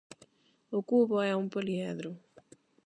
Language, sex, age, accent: Galician, female, 19-29, Atlántico (seseo e gheada); Normativo (estándar); Neofalante